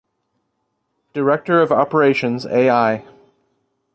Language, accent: English, United States English